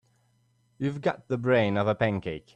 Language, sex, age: English, male, 19-29